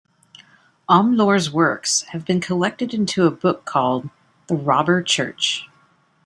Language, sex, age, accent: English, female, 40-49, United States English